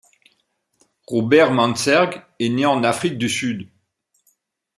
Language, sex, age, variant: French, male, 50-59, Français de métropole